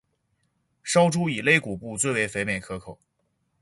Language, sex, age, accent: Chinese, male, 19-29, 出生地：山西省